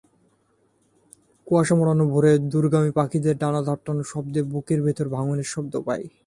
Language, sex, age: Bengali, male, 19-29